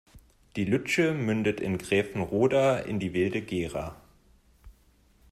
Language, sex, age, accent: German, male, 19-29, Deutschland Deutsch